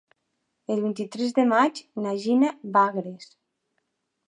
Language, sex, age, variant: Catalan, female, 19-29, Nord-Occidental